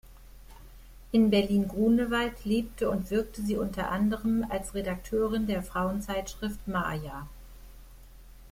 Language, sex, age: German, female, 50-59